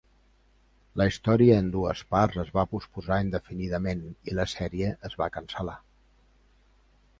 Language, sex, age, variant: Catalan, male, 50-59, Central